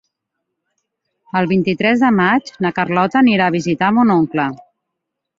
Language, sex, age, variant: Catalan, female, 40-49, Central